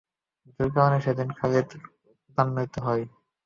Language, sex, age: Bengali, male, 19-29